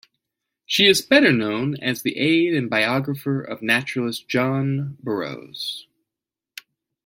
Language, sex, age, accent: English, male, 40-49, United States English